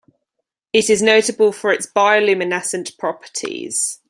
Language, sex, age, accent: English, female, 19-29, England English